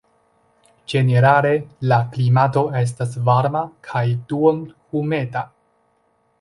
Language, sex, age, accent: Esperanto, male, 30-39, Internacia